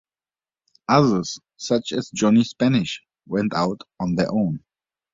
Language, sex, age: English, male, 30-39